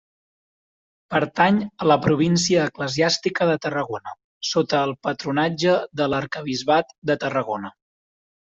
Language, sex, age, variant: Catalan, male, 19-29, Central